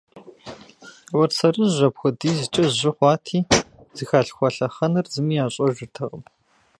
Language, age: Kabardian, 40-49